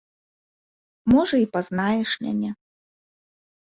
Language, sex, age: Belarusian, female, 30-39